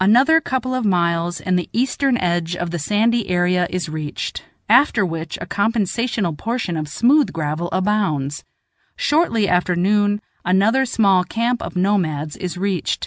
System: none